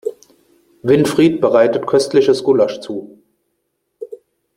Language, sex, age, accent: German, male, 30-39, Deutschland Deutsch